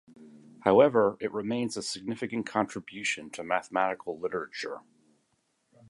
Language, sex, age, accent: English, male, 50-59, United States English